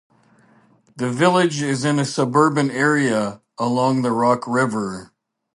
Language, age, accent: English, 50-59, Canadian English